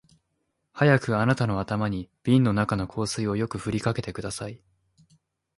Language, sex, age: Japanese, male, 19-29